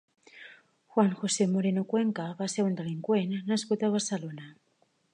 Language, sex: Catalan, female